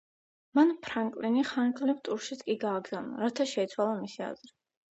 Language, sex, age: Georgian, female, under 19